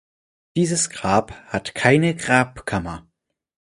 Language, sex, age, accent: German, male, 19-29, Deutschland Deutsch